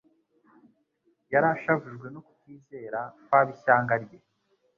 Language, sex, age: Kinyarwanda, male, 19-29